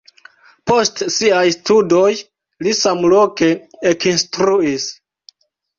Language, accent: Esperanto, Internacia